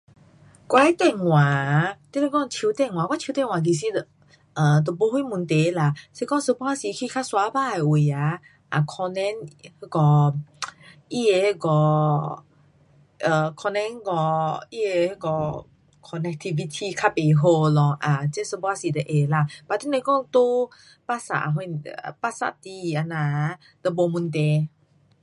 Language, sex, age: Pu-Xian Chinese, female, 40-49